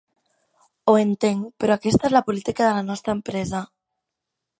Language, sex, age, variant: Catalan, female, 19-29, Central